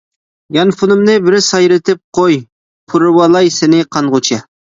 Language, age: Uyghur, 19-29